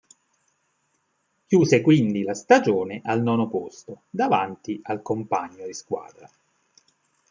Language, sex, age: Italian, male, 40-49